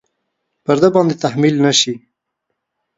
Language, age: Pashto, 19-29